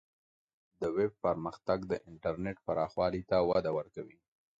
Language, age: Pashto, 30-39